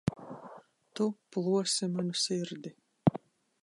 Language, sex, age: Latvian, female, 30-39